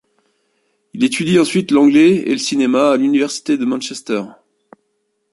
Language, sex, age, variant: French, male, 40-49, Français de métropole